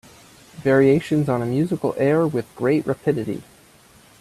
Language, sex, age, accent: English, male, 19-29, United States English